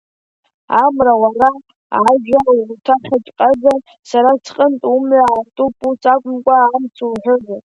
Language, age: Abkhazian, under 19